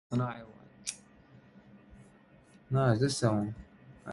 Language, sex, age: English, male, 30-39